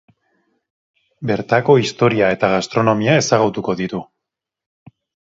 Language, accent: Basque, Erdialdekoa edo Nafarra (Gipuzkoa, Nafarroa)